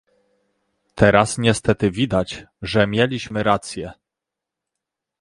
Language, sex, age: Polish, male, 30-39